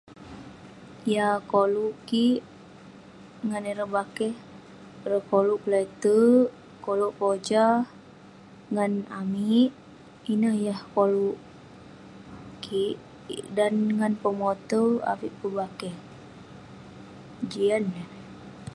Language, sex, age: Western Penan, female, under 19